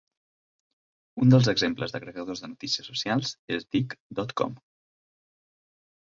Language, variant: Catalan, Central